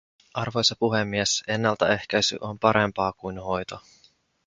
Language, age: Finnish, 19-29